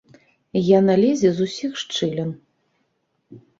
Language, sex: Belarusian, female